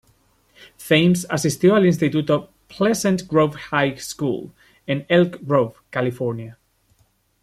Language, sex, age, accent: Spanish, male, 19-29, España: Norte peninsular (Asturias, Castilla y León, Cantabria, País Vasco, Navarra, Aragón, La Rioja, Guadalajara, Cuenca)